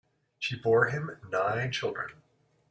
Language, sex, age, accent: English, male, 30-39, Canadian English